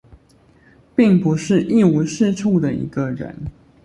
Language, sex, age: Chinese, male, under 19